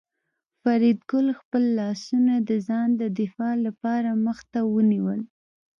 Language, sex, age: Pashto, female, 19-29